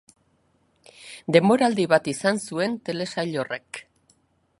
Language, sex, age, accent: Basque, female, 60-69, Erdialdekoa edo Nafarra (Gipuzkoa, Nafarroa)